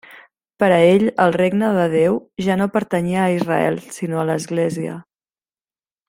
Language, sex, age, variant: Catalan, female, 40-49, Central